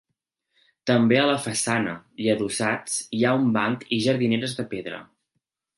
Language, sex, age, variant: Catalan, male, 19-29, Central